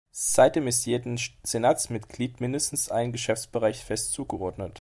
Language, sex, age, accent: German, male, 19-29, Deutschland Deutsch